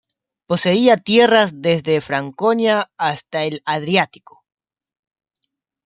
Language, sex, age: Spanish, male, 19-29